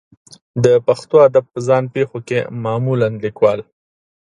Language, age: Pashto, 30-39